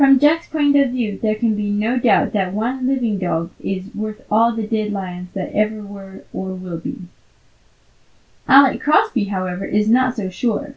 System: none